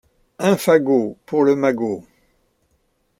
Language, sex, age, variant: French, male, 70-79, Français de métropole